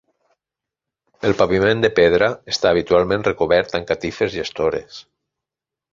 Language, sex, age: Catalan, male, 50-59